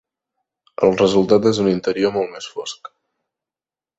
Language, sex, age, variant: Catalan, male, 19-29, Central